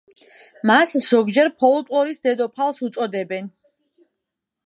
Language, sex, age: Georgian, female, 19-29